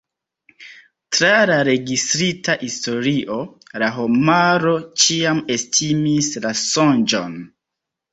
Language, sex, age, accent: Esperanto, male, 30-39, Internacia